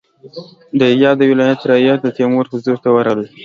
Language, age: Pashto, under 19